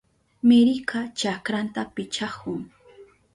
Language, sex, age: Southern Pastaza Quechua, female, 19-29